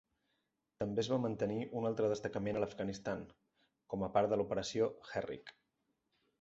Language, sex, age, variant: Catalan, male, 30-39, Central